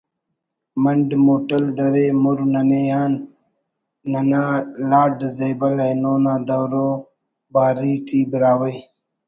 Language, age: Brahui, 30-39